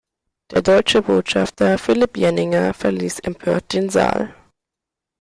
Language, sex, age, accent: German, male, under 19, Deutschland Deutsch